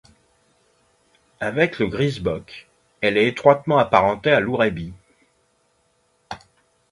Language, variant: French, Français de métropole